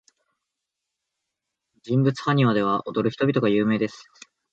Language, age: Japanese, 19-29